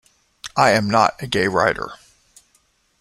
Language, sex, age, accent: English, male, 40-49, United States English